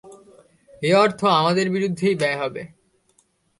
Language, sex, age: Bengali, male, under 19